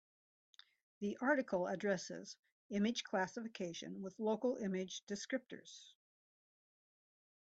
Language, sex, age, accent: English, female, 70-79, United States English